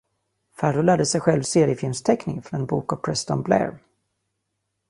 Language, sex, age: Swedish, male, 40-49